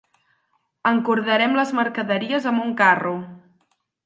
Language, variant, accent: Catalan, Central, tarragoní